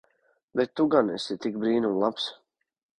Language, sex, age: Latvian, male, 40-49